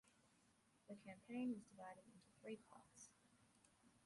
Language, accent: English, Australian English